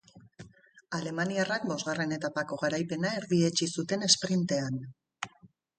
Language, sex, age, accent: Basque, female, 40-49, Mendebalekoa (Araba, Bizkaia, Gipuzkoako mendebaleko herri batzuk); Erdialdekoa edo Nafarra (Gipuzkoa, Nafarroa)